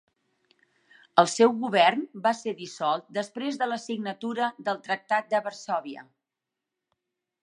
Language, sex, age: Catalan, female, 40-49